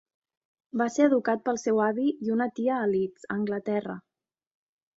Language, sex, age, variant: Catalan, female, 30-39, Central